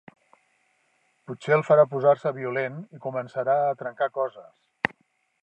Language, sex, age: Catalan, male, 60-69